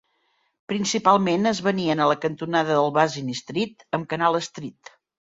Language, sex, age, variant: Catalan, female, 60-69, Central